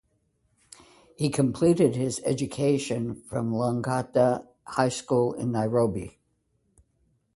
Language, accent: English, United States English